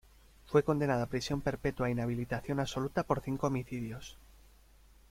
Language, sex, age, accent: Spanish, male, 30-39, España: Norte peninsular (Asturias, Castilla y León, Cantabria, País Vasco, Navarra, Aragón, La Rioja, Guadalajara, Cuenca)